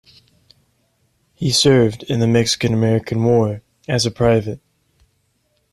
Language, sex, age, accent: English, male, 19-29, England English